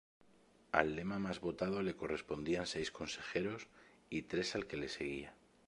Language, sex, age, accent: Spanish, male, 30-39, España: Sur peninsular (Andalucia, Extremadura, Murcia)